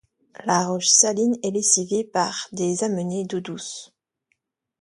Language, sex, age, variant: French, female, 30-39, Français de métropole